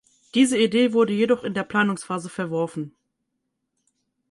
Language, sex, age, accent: German, female, 19-29, Deutschland Deutsch